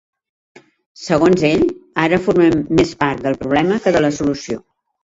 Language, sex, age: Catalan, female, 60-69